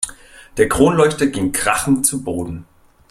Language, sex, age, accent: German, male, 30-39, Deutschland Deutsch